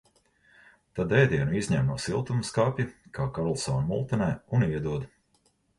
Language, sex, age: Latvian, male, 40-49